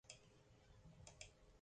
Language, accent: Basque, Erdialdekoa edo Nafarra (Gipuzkoa, Nafarroa)